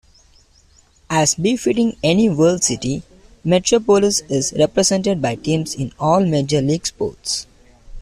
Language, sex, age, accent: English, male, 19-29, India and South Asia (India, Pakistan, Sri Lanka)